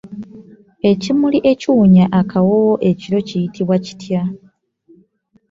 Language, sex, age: Ganda, female, 19-29